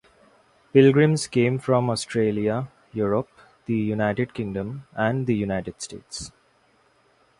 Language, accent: English, India and South Asia (India, Pakistan, Sri Lanka)